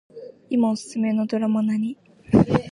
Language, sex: Japanese, female